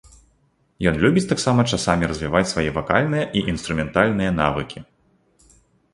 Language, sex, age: Belarusian, male, 30-39